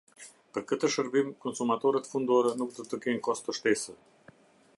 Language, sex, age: Albanian, male, 50-59